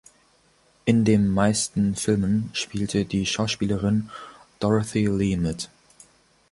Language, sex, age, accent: German, male, under 19, Deutschland Deutsch